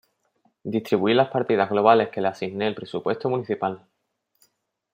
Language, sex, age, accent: Spanish, male, 19-29, España: Sur peninsular (Andalucia, Extremadura, Murcia)